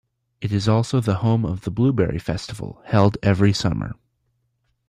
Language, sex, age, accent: English, male, under 19, United States English